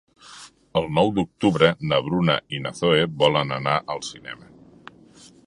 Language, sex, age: Catalan, male, 50-59